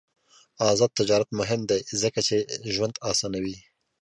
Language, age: Pashto, 19-29